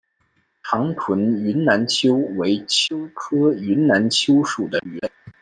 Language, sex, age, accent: Chinese, male, 19-29, 出生地：北京市